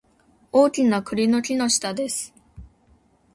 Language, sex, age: Japanese, female, 19-29